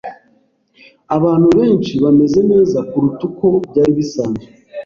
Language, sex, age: Kinyarwanda, male, 30-39